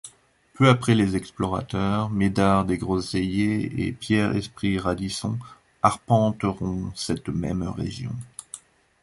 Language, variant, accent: French, Français d'Europe, Français d’Allemagne